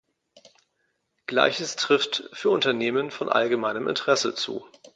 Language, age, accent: German, 50-59, Deutschland Deutsch